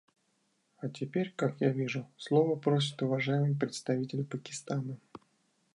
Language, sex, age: Russian, male, 40-49